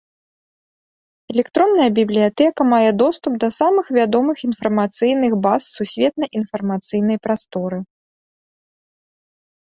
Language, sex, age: Belarusian, female, 30-39